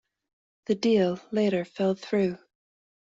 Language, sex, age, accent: English, female, 30-39, Canadian English